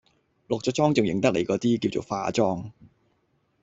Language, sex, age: Cantonese, male, 30-39